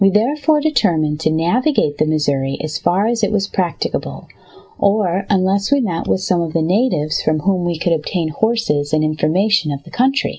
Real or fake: real